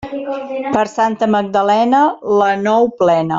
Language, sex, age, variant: Catalan, female, 40-49, Central